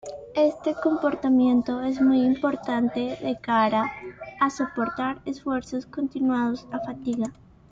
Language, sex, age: Spanish, female, under 19